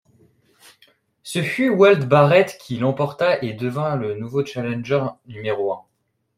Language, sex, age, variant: French, male, 19-29, Français de métropole